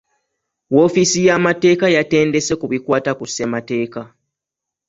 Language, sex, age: Ganda, male, 19-29